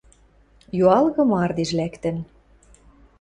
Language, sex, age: Western Mari, female, 40-49